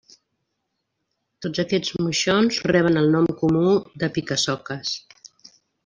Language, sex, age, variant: Catalan, female, 50-59, Central